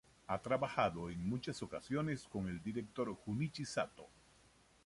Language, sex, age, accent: Spanish, male, 60-69, Caribe: Cuba, Venezuela, Puerto Rico, República Dominicana, Panamá, Colombia caribeña, México caribeño, Costa del golfo de México